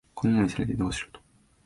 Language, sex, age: Japanese, male, 19-29